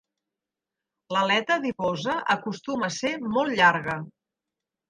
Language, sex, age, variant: Catalan, female, 50-59, Central